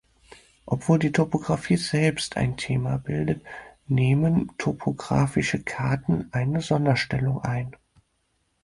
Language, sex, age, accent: German, male, 19-29, Deutschland Deutsch